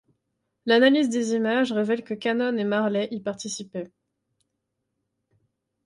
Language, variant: French, Français de métropole